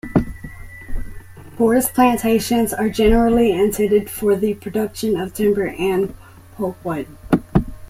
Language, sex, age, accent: English, female, 30-39, United States English